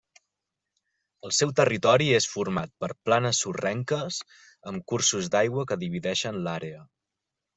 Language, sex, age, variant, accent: Catalan, male, 30-39, Central, central